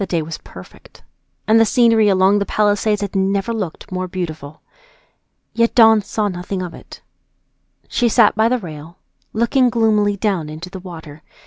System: none